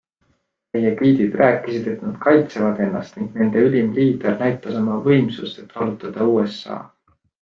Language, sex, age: Estonian, male, 30-39